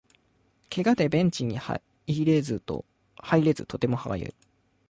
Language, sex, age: Japanese, male, 19-29